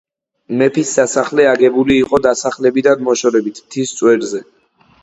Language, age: Georgian, under 19